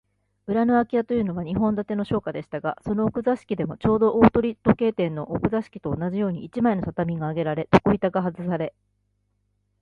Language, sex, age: Japanese, female, 40-49